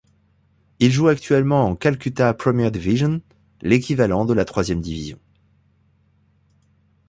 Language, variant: French, Français de métropole